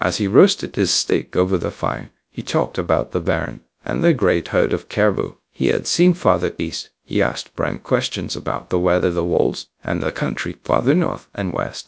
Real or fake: fake